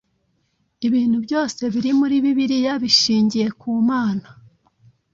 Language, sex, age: Kinyarwanda, female, 30-39